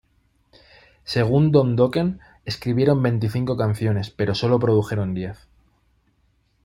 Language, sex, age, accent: Spanish, male, 30-39, España: Norte peninsular (Asturias, Castilla y León, Cantabria, País Vasco, Navarra, Aragón, La Rioja, Guadalajara, Cuenca)